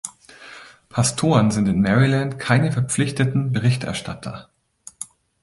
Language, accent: German, Deutschland Deutsch